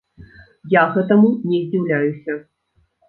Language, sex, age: Belarusian, female, 40-49